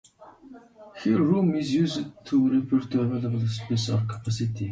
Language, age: English, 40-49